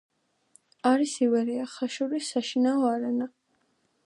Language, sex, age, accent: Georgian, female, under 19, მშვიდი